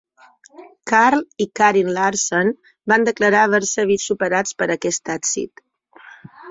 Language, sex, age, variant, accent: Catalan, female, 40-49, Balear, mallorquí; Palma